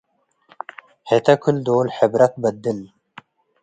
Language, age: Tigre, 19-29